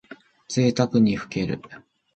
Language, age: Japanese, 30-39